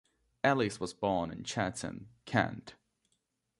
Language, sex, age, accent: English, male, 19-29, England English